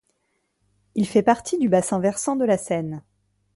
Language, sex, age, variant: French, female, 19-29, Français de métropole